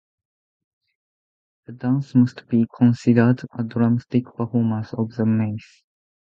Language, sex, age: English, male, 19-29